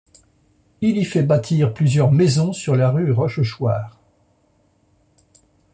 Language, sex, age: French, male, 60-69